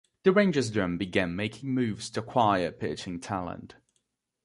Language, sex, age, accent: English, male, 19-29, England English